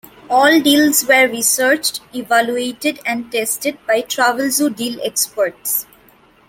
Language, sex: English, female